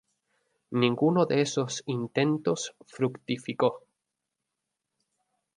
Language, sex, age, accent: Spanish, male, 19-29, España: Islas Canarias